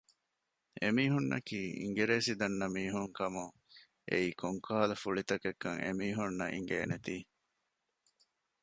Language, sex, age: Divehi, male, 30-39